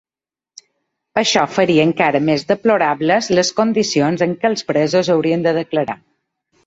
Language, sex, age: Catalan, female, 30-39